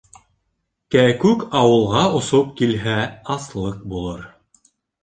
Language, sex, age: Bashkir, male, 19-29